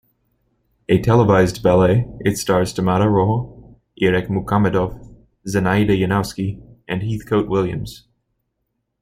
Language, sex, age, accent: English, male, 19-29, United States English